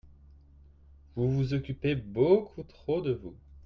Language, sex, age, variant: French, male, 30-39, Français de métropole